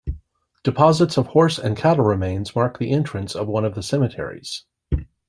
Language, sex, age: English, male, 40-49